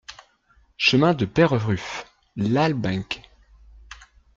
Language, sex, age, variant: French, male, 30-39, Français de métropole